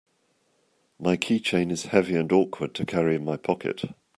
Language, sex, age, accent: English, male, 50-59, England English